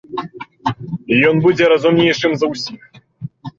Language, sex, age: Belarusian, male, 19-29